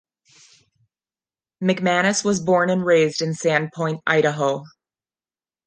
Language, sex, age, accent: English, female, 30-39, United States English